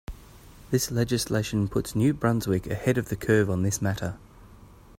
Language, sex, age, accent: English, male, 30-39, Australian English